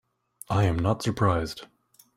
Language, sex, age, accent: English, male, 19-29, United States English